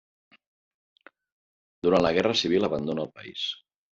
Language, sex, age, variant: Catalan, male, 50-59, Central